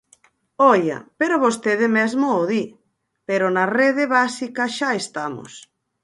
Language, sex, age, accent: Galician, female, 50-59, Atlántico (seseo e gheada)